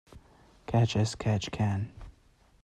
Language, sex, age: English, male, 19-29